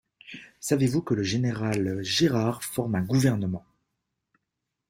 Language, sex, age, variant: French, male, 30-39, Français de métropole